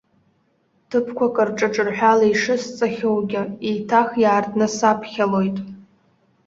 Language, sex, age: Abkhazian, female, under 19